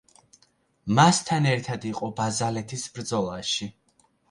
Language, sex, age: Georgian, male, 19-29